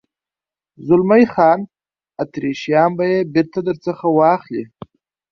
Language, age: Pashto, 30-39